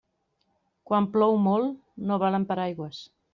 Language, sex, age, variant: Catalan, female, 30-39, Central